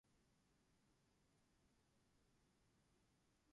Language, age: English, 19-29